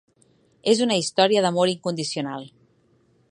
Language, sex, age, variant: Catalan, female, 19-29, Central